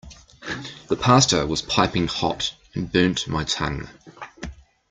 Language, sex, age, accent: English, male, 40-49, New Zealand English